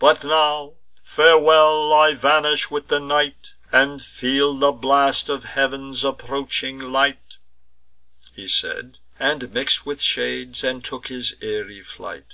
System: none